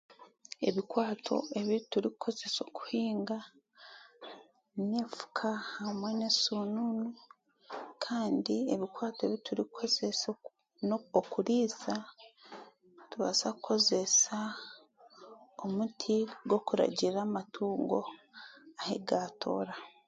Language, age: Chiga, 19-29